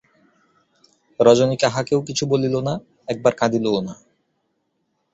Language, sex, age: Bengali, male, 19-29